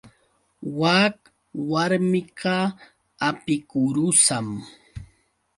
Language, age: Yauyos Quechua, 30-39